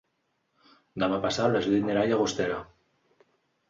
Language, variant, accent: Catalan, Central, central